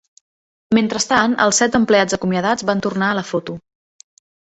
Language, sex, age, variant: Catalan, female, 30-39, Central